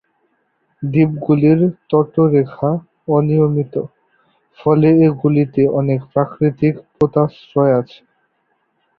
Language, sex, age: Bengali, male, under 19